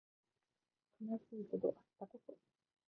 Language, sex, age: Japanese, female, 19-29